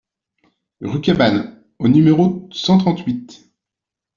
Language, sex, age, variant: French, male, 40-49, Français de métropole